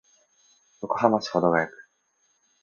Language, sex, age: Japanese, male, 19-29